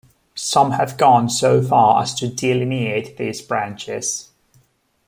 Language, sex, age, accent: English, male, 19-29, England English